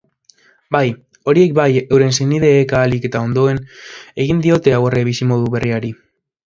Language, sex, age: Basque, male, under 19